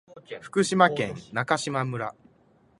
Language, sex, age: Japanese, male, 19-29